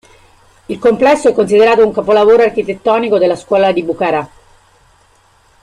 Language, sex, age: Italian, female, 50-59